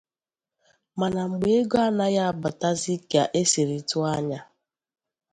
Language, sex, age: Igbo, female, 30-39